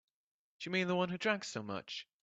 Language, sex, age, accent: English, male, 19-29, England English